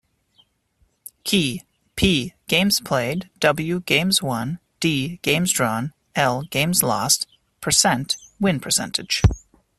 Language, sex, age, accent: English, male, 30-39, United States English